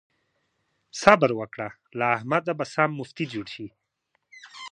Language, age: Pashto, 19-29